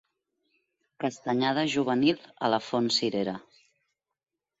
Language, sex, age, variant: Catalan, female, 40-49, Central